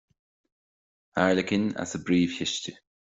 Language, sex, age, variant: Irish, male, 19-29, Gaeilge Chonnacht